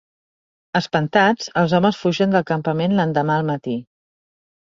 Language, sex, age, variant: Catalan, female, 40-49, Central